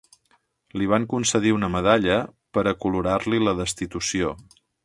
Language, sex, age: Catalan, male, 50-59